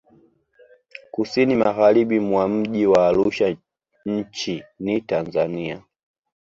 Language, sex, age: Swahili, male, 19-29